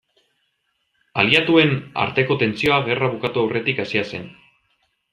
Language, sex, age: Basque, male, 19-29